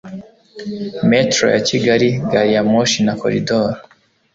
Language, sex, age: Kinyarwanda, male, 19-29